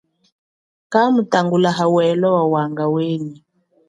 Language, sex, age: Chokwe, female, 40-49